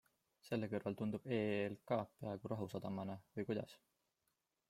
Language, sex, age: Estonian, male, 19-29